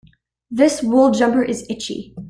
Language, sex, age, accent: English, female, under 19, Canadian English